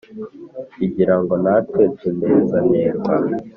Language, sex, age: Kinyarwanda, male, under 19